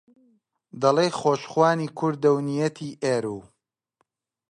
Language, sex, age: Central Kurdish, male, 30-39